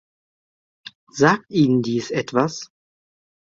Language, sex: German, male